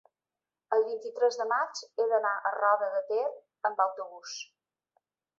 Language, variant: Catalan, Balear